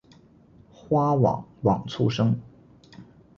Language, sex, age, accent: Chinese, male, 19-29, 出生地：吉林省